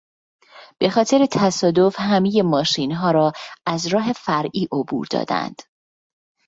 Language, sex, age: Persian, female, 19-29